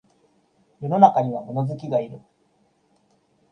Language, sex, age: Japanese, male, 30-39